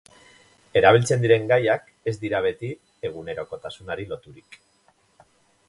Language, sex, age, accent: Basque, male, 50-59, Mendebalekoa (Araba, Bizkaia, Gipuzkoako mendebaleko herri batzuk)